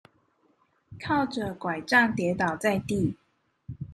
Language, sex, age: Chinese, female, 30-39